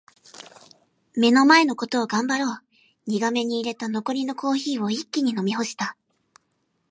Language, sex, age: Japanese, female, 19-29